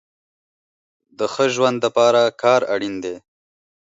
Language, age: Pashto, 19-29